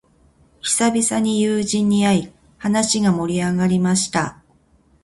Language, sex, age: Japanese, female, 50-59